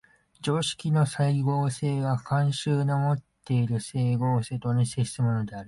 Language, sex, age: Japanese, male, 19-29